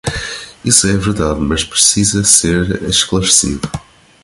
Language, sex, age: Portuguese, male, 19-29